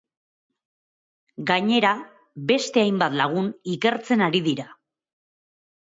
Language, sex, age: Basque, female, 30-39